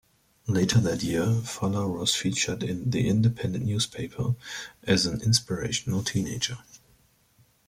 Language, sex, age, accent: English, male, 19-29, United States English